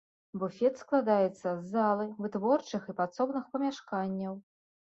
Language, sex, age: Belarusian, female, 30-39